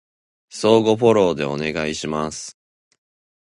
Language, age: Japanese, 19-29